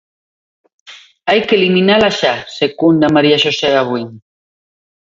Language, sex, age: Galician, female, 40-49